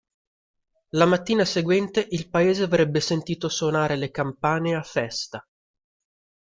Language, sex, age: Italian, male, 30-39